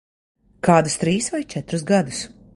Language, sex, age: Latvian, female, 30-39